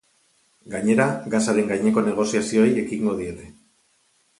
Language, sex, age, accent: Basque, male, 40-49, Mendebalekoa (Araba, Bizkaia, Gipuzkoako mendebaleko herri batzuk)